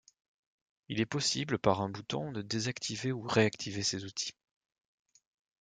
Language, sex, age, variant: French, male, 40-49, Français de métropole